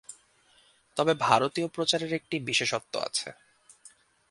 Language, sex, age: Bengali, male, 19-29